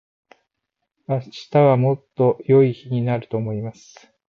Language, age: Japanese, 40-49